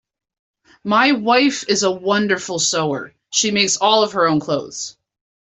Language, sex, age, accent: English, female, 19-29, Canadian English